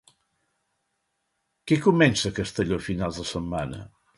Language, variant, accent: Catalan, Central, central